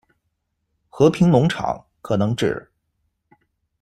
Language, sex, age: Chinese, male, 19-29